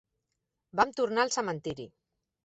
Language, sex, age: Catalan, female, 40-49